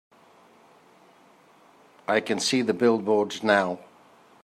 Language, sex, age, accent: English, male, 70-79, Welsh English